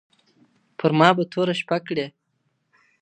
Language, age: Pashto, 19-29